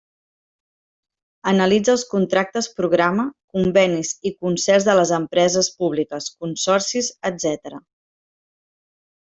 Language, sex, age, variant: Catalan, female, 30-39, Central